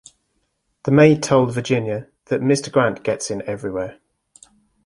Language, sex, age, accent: English, male, 40-49, England English